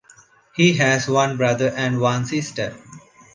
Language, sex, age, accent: English, male, 30-39, India and South Asia (India, Pakistan, Sri Lanka)